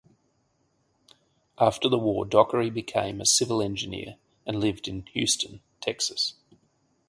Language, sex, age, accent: English, male, 40-49, Australian English